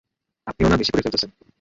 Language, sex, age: Bengali, male, 19-29